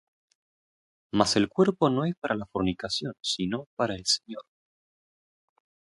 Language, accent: Spanish, Rioplatense: Argentina, Uruguay, este de Bolivia, Paraguay